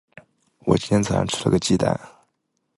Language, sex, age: Chinese, male, 19-29